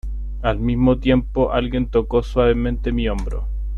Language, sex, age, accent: Spanish, male, 30-39, Chileno: Chile, Cuyo